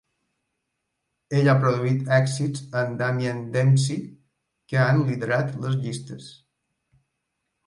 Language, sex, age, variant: Catalan, male, 50-59, Balear